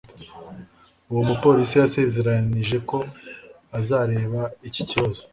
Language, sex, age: Kinyarwanda, male, 19-29